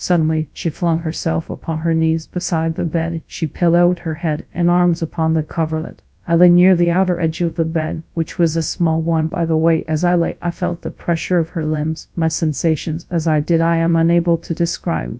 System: TTS, GradTTS